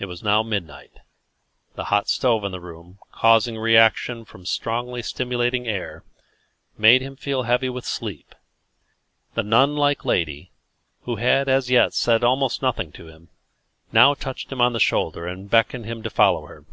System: none